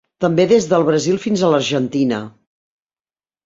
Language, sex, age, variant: Catalan, female, 50-59, Central